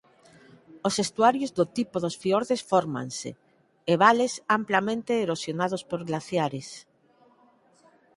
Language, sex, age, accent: Galician, female, 50-59, Normativo (estándar)